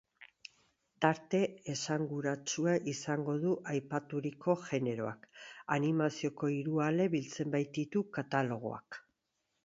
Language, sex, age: Basque, female, 50-59